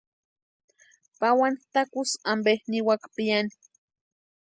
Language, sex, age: Western Highland Purepecha, female, 19-29